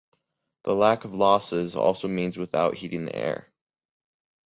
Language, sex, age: English, male, under 19